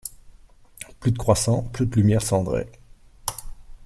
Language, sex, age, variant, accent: French, male, 30-39, Français d'Europe, Français de Belgique